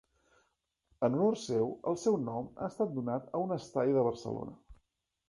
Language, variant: Catalan, Central